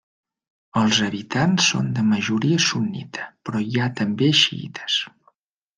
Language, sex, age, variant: Catalan, male, 40-49, Central